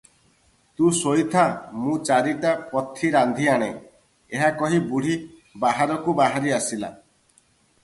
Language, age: Odia, 30-39